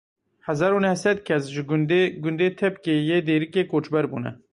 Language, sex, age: Kurdish, male, 30-39